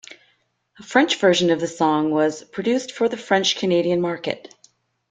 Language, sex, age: English, female, 50-59